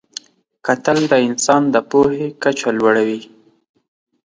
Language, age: Pashto, 19-29